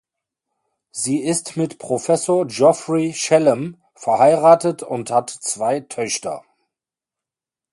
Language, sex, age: German, male, 50-59